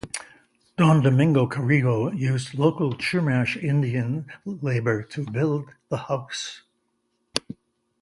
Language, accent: English, United States English